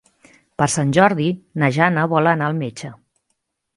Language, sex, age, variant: Catalan, female, 40-49, Central